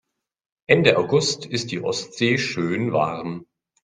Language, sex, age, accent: German, male, 40-49, Deutschland Deutsch